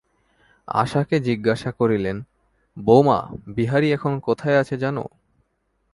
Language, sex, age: Bengali, male, 19-29